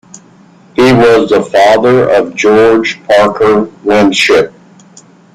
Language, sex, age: English, male, 60-69